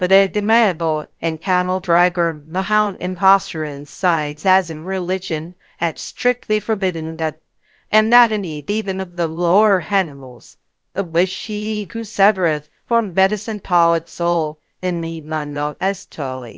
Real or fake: fake